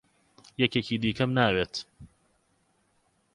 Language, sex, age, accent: Central Kurdish, male, 19-29, سۆرانی